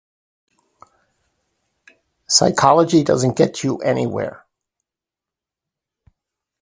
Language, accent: English, United States English